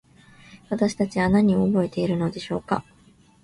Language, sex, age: Japanese, female, under 19